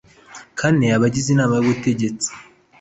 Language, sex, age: Kinyarwanda, male, 19-29